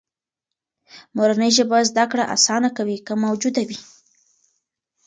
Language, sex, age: Pashto, female, 19-29